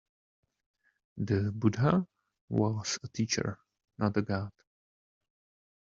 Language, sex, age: English, male, 30-39